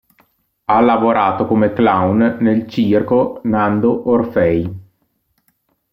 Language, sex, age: Italian, male, 30-39